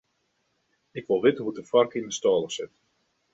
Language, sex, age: Western Frisian, male, 30-39